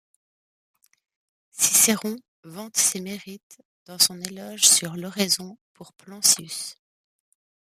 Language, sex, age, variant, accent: French, female, 30-39, Français d'Europe, Français de Suisse